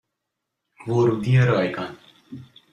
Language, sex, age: Persian, male, 30-39